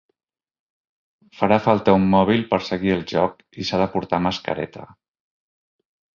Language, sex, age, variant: Catalan, male, 60-69, Central